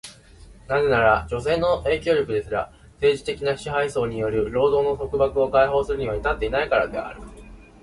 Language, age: Japanese, 19-29